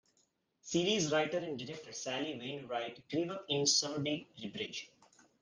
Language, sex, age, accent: English, male, 19-29, India and South Asia (India, Pakistan, Sri Lanka)